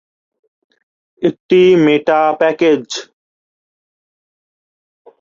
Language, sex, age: Bengali, male, 19-29